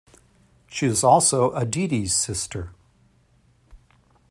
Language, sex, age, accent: English, male, 50-59, United States English